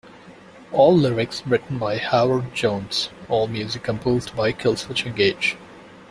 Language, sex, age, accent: English, male, 19-29, United States English